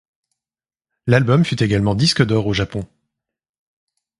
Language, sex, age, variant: French, male, 30-39, Français de métropole